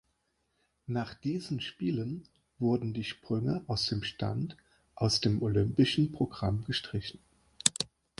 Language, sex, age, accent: German, male, 40-49, Deutschland Deutsch